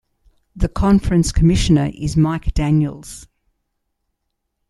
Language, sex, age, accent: English, female, 60-69, Australian English